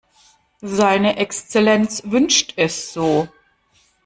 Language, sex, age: German, female, 40-49